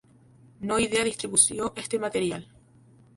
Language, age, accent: Spanish, 19-29, España: Islas Canarias